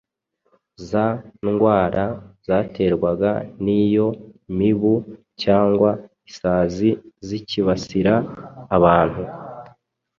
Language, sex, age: Kinyarwanda, male, 19-29